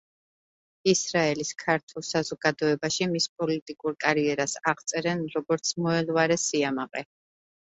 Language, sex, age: Georgian, female, 30-39